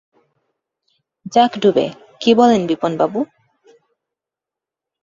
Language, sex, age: Bengali, female, 19-29